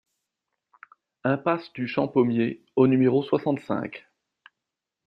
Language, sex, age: French, male, 50-59